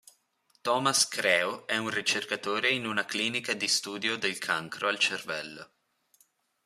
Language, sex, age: Italian, male, under 19